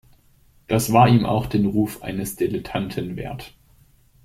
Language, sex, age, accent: German, male, 40-49, Deutschland Deutsch